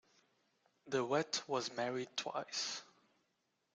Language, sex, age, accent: English, male, 19-29, United States English